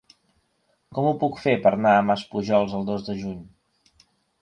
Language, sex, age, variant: Catalan, male, 40-49, Central